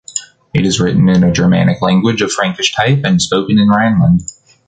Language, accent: English, United States English